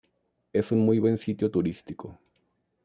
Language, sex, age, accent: Spanish, male, 40-49, México